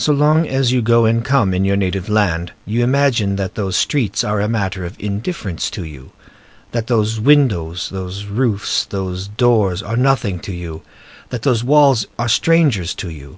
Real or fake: real